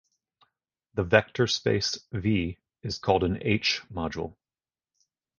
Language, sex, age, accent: English, male, 30-39, United States English